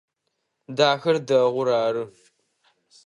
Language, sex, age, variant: Adyghe, male, under 19, Адыгабзэ (Кирил, пстэумэ зэдыряе)